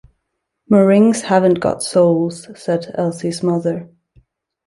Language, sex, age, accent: English, female, 19-29, United States English